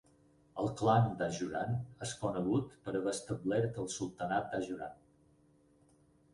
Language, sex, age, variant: Catalan, male, 60-69, Balear